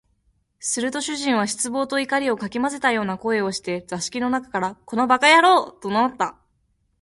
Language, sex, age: Japanese, female, 19-29